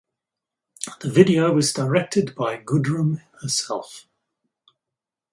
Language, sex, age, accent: English, male, 60-69, Australian English